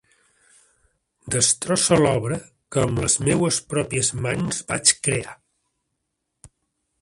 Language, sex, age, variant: Catalan, male, 60-69, Central